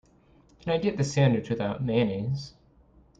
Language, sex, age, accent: English, male, 19-29, United States English